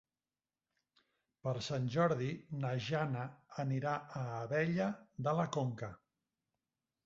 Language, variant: Catalan, Nord-Occidental